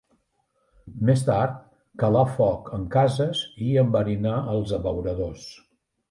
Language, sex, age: Catalan, male, 60-69